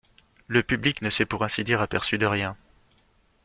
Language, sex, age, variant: French, male, 40-49, Français de métropole